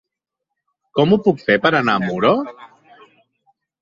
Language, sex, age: Catalan, male, 40-49